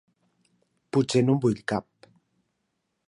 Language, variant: Catalan, Central